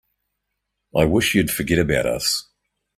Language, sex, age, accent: English, male, 40-49, New Zealand English